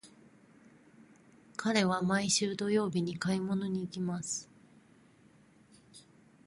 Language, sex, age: Japanese, female, 50-59